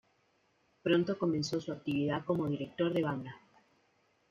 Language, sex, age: Spanish, female, 19-29